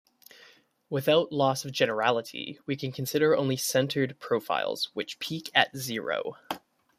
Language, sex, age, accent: English, male, 19-29, Canadian English